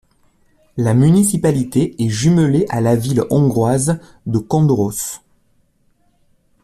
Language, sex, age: French, male, 40-49